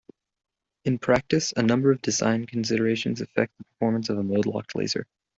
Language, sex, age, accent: English, male, under 19, United States English